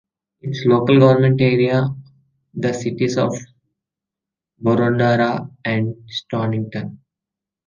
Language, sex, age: English, male, under 19